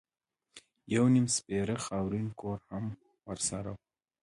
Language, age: Pashto, 19-29